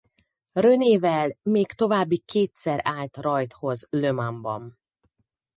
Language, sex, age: Hungarian, female, 40-49